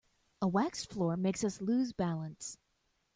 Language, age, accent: English, 30-39, United States English